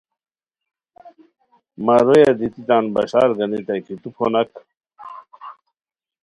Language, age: Khowar, 40-49